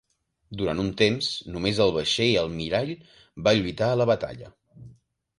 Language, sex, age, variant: Catalan, male, 19-29, Nord-Occidental